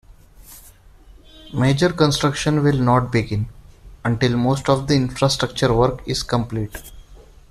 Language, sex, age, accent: English, male, 19-29, India and South Asia (India, Pakistan, Sri Lanka)